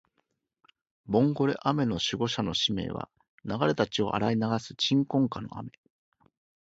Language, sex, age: Japanese, male, 40-49